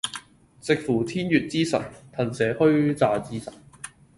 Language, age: Cantonese, 19-29